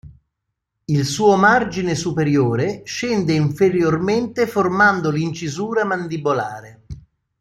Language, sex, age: Italian, male, 60-69